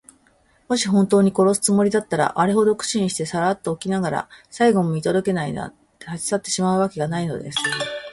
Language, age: Japanese, 40-49